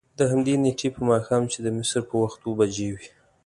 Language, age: Pashto, 19-29